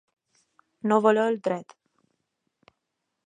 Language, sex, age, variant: Catalan, female, 19-29, Balear